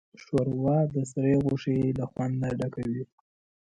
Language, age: Pashto, under 19